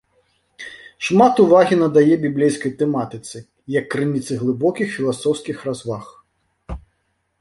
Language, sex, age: Belarusian, male, 40-49